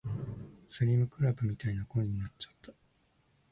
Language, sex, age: Japanese, male, 19-29